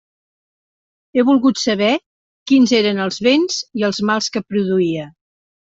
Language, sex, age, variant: Catalan, female, 60-69, Central